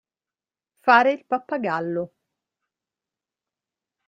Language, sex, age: Italian, female, 40-49